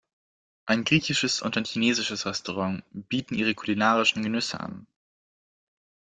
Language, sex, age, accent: German, male, 19-29, Deutschland Deutsch